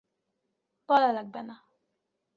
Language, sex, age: Bengali, female, 19-29